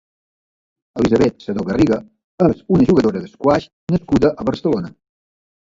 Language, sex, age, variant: Catalan, male, 60-69, Balear